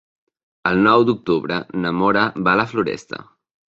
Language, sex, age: Catalan, male, under 19